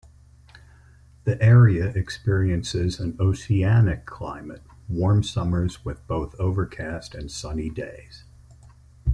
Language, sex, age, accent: English, male, 60-69, United States English